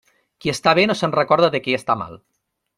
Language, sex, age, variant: Catalan, male, 30-39, Nord-Occidental